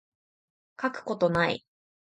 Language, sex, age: Japanese, female, under 19